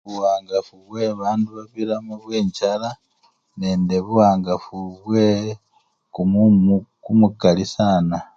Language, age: Luyia, 40-49